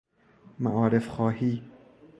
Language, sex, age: Persian, male, 30-39